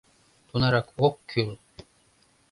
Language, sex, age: Mari, male, 30-39